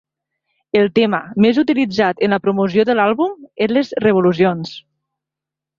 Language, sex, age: Catalan, female, 50-59